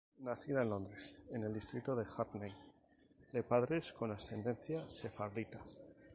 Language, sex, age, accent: Spanish, male, 40-49, España: Norte peninsular (Asturias, Castilla y León, Cantabria, País Vasco, Navarra, Aragón, La Rioja, Guadalajara, Cuenca)